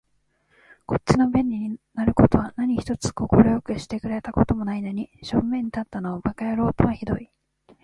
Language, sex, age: Japanese, female, 19-29